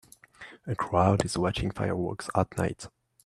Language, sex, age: English, male, 19-29